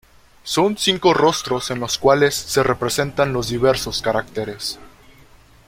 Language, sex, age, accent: Spanish, male, 19-29, México